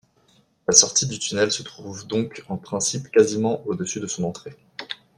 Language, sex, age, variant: French, male, 30-39, Français de métropole